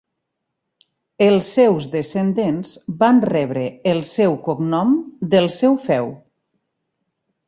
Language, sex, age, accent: Catalan, female, 40-49, Ebrenc